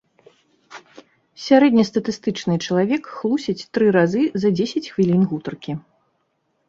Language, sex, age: Belarusian, female, 30-39